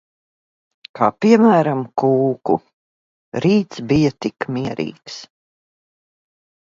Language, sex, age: Latvian, female, 50-59